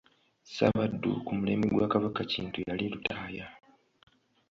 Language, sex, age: Ganda, male, 19-29